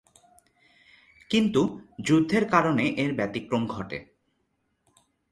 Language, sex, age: Bengali, male, 19-29